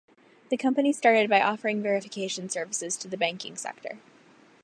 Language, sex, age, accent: English, female, under 19, United States English